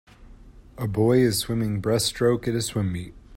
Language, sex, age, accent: English, male, 30-39, United States English